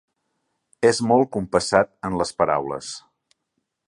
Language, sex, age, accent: Catalan, male, 40-49, gironí